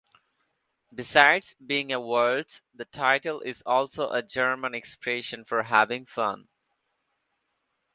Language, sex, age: English, male, 19-29